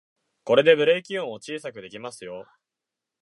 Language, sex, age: Japanese, male, 19-29